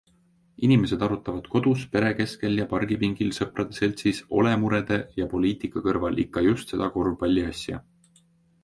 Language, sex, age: Estonian, male, 19-29